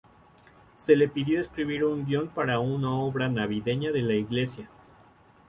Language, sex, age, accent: Spanish, male, 19-29, México